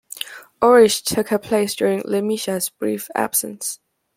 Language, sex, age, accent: English, female, under 19, England English